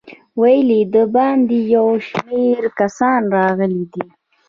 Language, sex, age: Pashto, female, 19-29